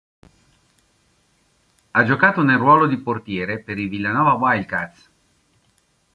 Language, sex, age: Italian, male, 50-59